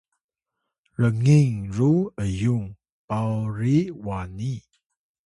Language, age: Atayal, 30-39